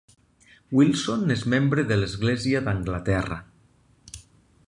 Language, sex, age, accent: Catalan, male, 40-49, valencià